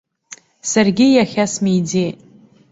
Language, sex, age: Abkhazian, female, under 19